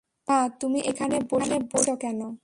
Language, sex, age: Bengali, female, 19-29